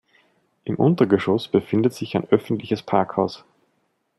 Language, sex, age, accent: German, male, 19-29, Österreichisches Deutsch